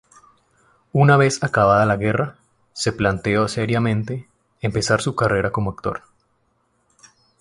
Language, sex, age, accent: Spanish, male, 19-29, Caribe: Cuba, Venezuela, Puerto Rico, República Dominicana, Panamá, Colombia caribeña, México caribeño, Costa del golfo de México